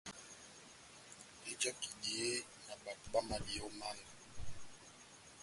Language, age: Batanga, 40-49